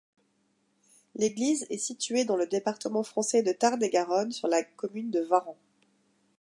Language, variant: French, Français de métropole